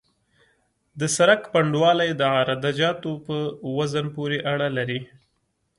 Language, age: Pashto, 19-29